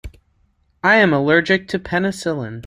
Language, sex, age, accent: English, male, 19-29, United States English